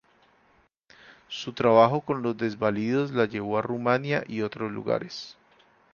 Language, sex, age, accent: Spanish, male, 30-39, Andino-Pacífico: Colombia, Perú, Ecuador, oeste de Bolivia y Venezuela andina